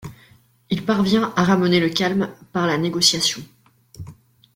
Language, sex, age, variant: French, female, 19-29, Français de métropole